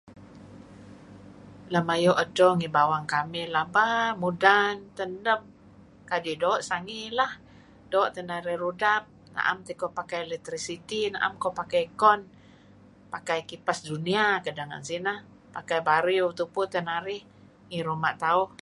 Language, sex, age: Kelabit, female, 60-69